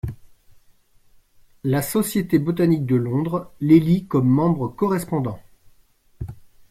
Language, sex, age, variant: French, male, 40-49, Français de métropole